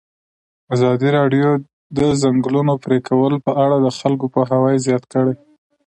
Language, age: Pashto, 30-39